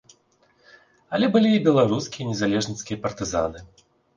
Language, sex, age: Belarusian, male, 30-39